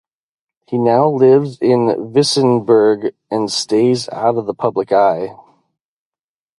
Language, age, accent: English, 19-29, United States English; midwest